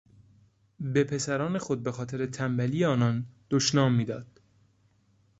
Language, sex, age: Persian, male, 19-29